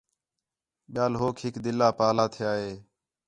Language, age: Khetrani, 19-29